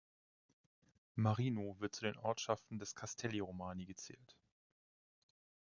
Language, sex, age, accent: German, male, 30-39, Deutschland Deutsch